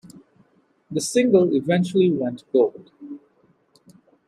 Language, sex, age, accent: English, male, 30-39, India and South Asia (India, Pakistan, Sri Lanka)